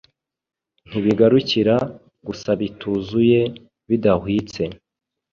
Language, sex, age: Kinyarwanda, male, 40-49